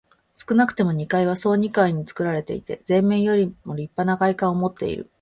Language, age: Japanese, 40-49